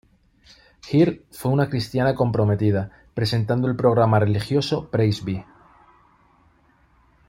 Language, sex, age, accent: Spanish, male, 30-39, España: Norte peninsular (Asturias, Castilla y León, Cantabria, País Vasco, Navarra, Aragón, La Rioja, Guadalajara, Cuenca)